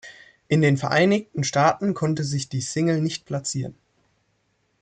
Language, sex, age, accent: German, male, 19-29, Deutschland Deutsch